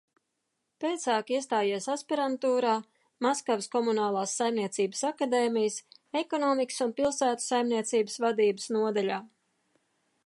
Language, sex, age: Latvian, female, 40-49